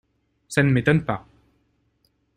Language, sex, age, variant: French, male, 30-39, Français de métropole